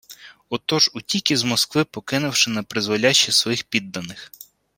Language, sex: Ukrainian, male